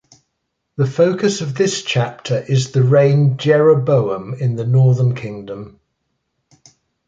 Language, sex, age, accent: English, male, 70-79, England English